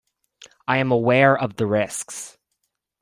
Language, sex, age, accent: English, male, 19-29, United States English